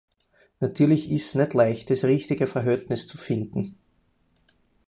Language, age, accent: German, 30-39, Österreichisches Deutsch